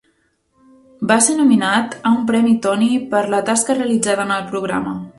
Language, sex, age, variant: Catalan, female, 19-29, Central